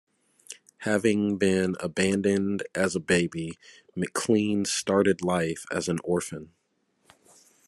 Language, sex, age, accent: English, male, 19-29, United States English